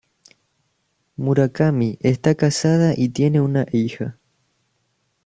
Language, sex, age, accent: Spanish, male, under 19, Rioplatense: Argentina, Uruguay, este de Bolivia, Paraguay